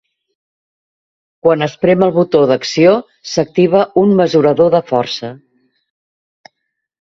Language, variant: Catalan, Central